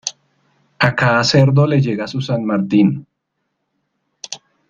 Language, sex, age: Spanish, male, 30-39